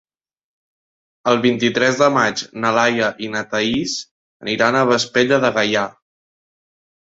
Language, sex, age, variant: Catalan, male, 19-29, Central